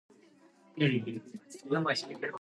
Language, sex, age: Japanese, female, 19-29